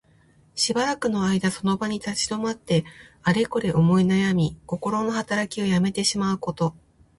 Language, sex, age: Japanese, female, 30-39